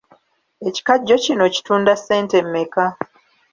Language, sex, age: Ganda, female, 30-39